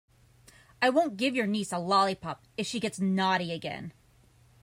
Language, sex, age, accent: English, female, 30-39, United States English